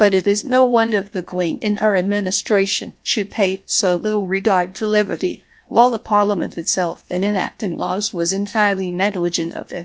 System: TTS, GlowTTS